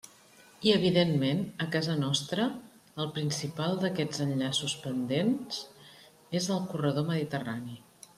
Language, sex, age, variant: Catalan, female, 50-59, Central